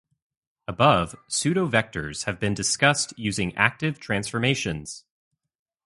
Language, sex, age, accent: English, male, 19-29, United States English